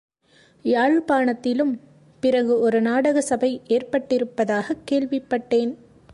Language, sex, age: Tamil, female, 30-39